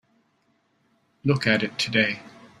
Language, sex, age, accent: English, male, 40-49, Canadian English